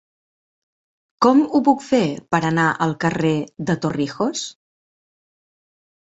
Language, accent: Catalan, gironí